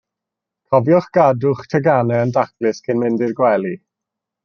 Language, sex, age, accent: Welsh, male, 30-39, Y Deyrnas Unedig Cymraeg